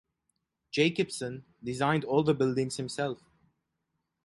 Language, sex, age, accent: English, male, 19-29, United States English